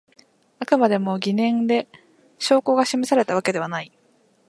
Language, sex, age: Japanese, female, 19-29